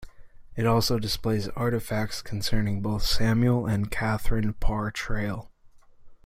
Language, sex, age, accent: English, male, 19-29, United States English